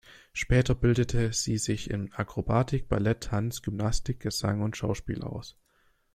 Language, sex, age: German, male, 19-29